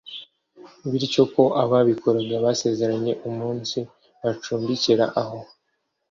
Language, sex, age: Kinyarwanda, male, 19-29